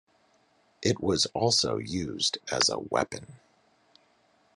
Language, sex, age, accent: English, male, 40-49, United States English